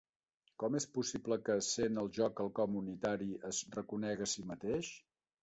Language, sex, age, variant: Catalan, male, 50-59, Central